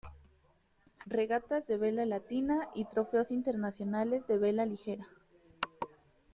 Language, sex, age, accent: Spanish, female, 19-29, México